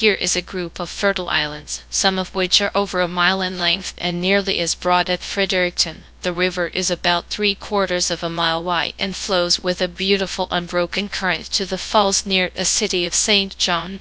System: TTS, GradTTS